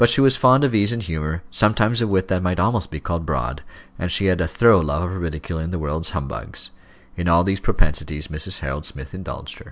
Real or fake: real